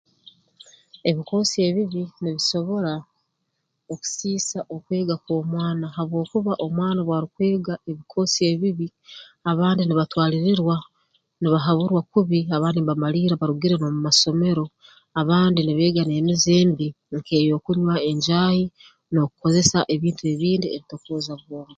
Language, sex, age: Tooro, female, 40-49